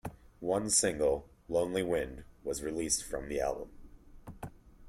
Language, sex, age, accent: English, male, 19-29, United States English